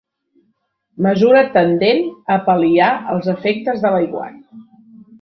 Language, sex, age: Catalan, female, 50-59